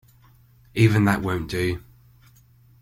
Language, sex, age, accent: English, male, 19-29, England English